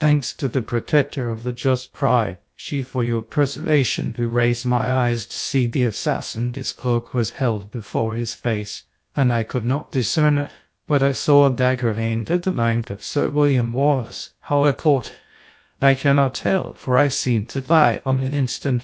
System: TTS, GlowTTS